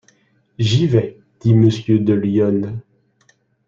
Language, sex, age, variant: French, male, 50-59, Français de métropole